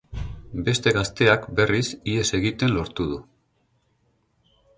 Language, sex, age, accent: Basque, male, 40-49, Mendebalekoa (Araba, Bizkaia, Gipuzkoako mendebaleko herri batzuk)